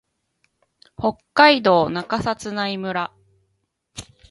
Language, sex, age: Japanese, female, 30-39